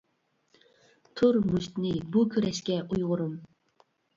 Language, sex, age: Uyghur, female, 30-39